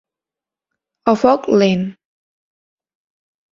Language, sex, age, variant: Catalan, female, 19-29, Central